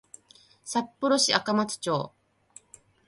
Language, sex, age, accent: Japanese, female, 40-49, 標準語